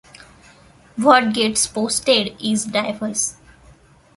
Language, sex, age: English, female, 19-29